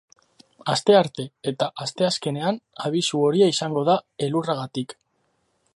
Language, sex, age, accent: Basque, male, 19-29, Mendebalekoa (Araba, Bizkaia, Gipuzkoako mendebaleko herri batzuk)